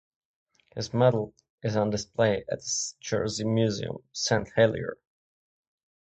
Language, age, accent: English, 19-29, Czech